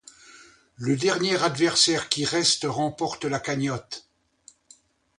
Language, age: French, 70-79